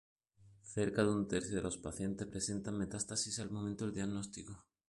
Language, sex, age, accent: Spanish, male, 40-49, España: Sur peninsular (Andalucia, Extremadura, Murcia)